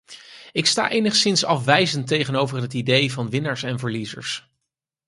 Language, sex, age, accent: Dutch, male, 30-39, Nederlands Nederlands